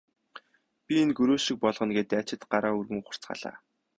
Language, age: Mongolian, 19-29